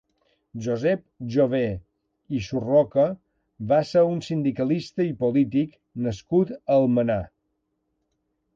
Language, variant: Catalan, Balear